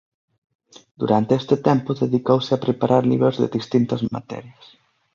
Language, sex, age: Galician, male, 19-29